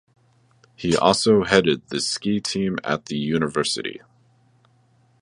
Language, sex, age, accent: English, male, 30-39, United States English